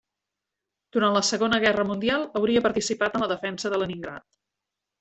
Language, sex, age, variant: Catalan, female, 40-49, Central